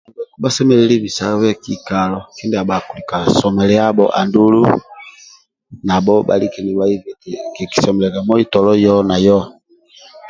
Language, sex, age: Amba (Uganda), male, 40-49